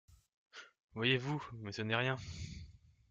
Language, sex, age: French, male, 19-29